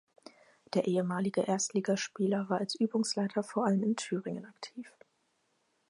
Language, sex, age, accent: German, female, 19-29, Deutschland Deutsch